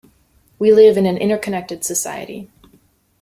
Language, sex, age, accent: English, female, 30-39, United States English